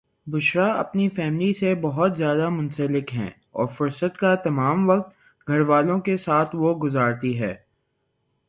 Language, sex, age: Urdu, male, 19-29